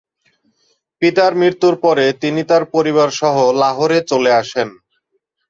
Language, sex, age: Bengali, male, 19-29